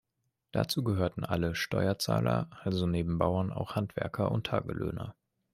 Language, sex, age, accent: German, male, 19-29, Deutschland Deutsch